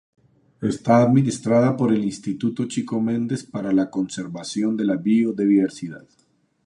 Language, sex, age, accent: Spanish, male, 50-59, Andino-Pacífico: Colombia, Perú, Ecuador, oeste de Bolivia y Venezuela andina